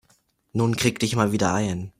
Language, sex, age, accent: German, male, under 19, Deutschland Deutsch